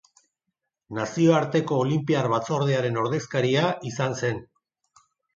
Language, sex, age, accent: Basque, male, 50-59, Mendebalekoa (Araba, Bizkaia, Gipuzkoako mendebaleko herri batzuk)